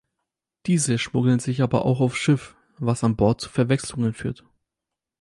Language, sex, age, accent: German, male, 19-29, Deutschland Deutsch